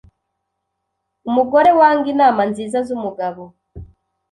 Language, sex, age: Kinyarwanda, female, 30-39